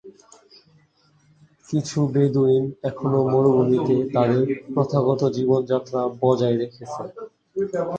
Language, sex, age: Bengali, male, 19-29